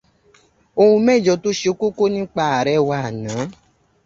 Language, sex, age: Yoruba, male, 19-29